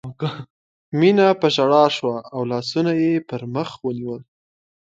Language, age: Pashto, 19-29